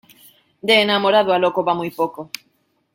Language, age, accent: Spanish, 30-39, España: Norte peninsular (Asturias, Castilla y León, Cantabria, País Vasco, Navarra, Aragón, La Rioja, Guadalajara, Cuenca)